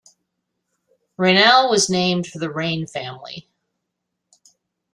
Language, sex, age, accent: English, female, 50-59, United States English